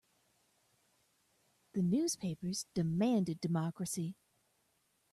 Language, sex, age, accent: English, female, 30-39, United States English